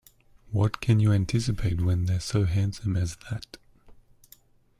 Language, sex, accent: English, male, Australian English